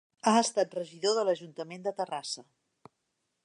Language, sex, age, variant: Catalan, female, 60-69, Central